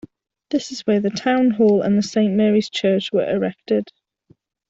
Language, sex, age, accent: English, female, 30-39, Welsh English